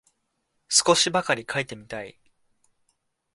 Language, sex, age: Japanese, male, 19-29